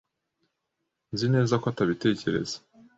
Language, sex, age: Kinyarwanda, male, 19-29